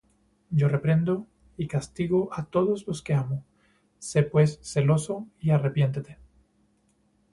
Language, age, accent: Spanish, 19-29, Andino-Pacífico: Colombia, Perú, Ecuador, oeste de Bolivia y Venezuela andina